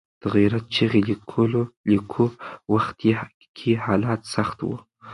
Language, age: Pashto, 19-29